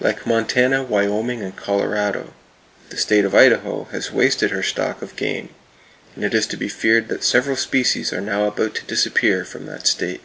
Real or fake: real